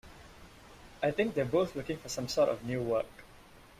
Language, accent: English, Singaporean English